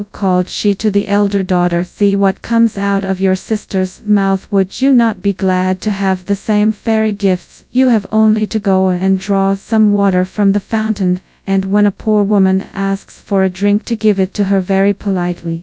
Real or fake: fake